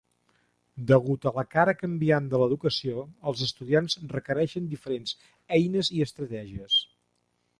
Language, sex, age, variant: Catalan, male, 50-59, Central